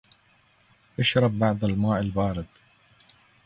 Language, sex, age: Arabic, male, 40-49